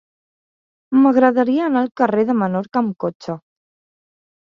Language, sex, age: Catalan, female, 19-29